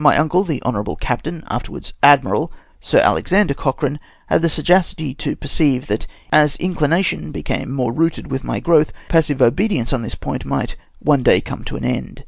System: none